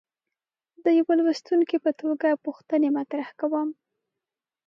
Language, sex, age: Pashto, female, 19-29